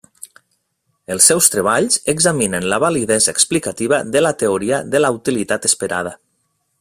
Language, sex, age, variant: Catalan, male, 30-39, Nord-Occidental